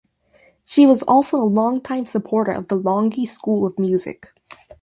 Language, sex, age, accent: English, female, 19-29, United States English